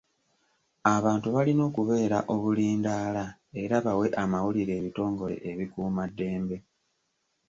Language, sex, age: Ganda, male, 19-29